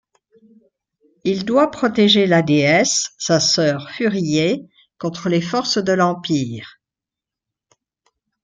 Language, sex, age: French, female, 70-79